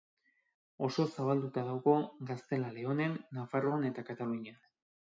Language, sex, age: Basque, male, 30-39